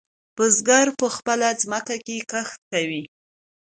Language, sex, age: Pashto, female, 19-29